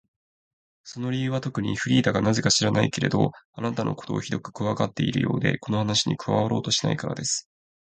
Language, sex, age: Japanese, male, 19-29